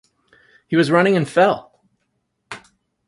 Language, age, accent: English, 40-49, United States English